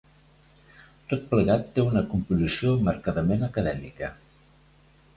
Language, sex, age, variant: Catalan, male, 60-69, Nord-Occidental